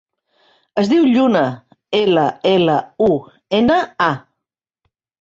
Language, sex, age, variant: Catalan, female, 50-59, Central